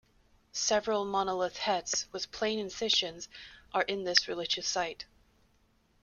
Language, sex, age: English, female, 30-39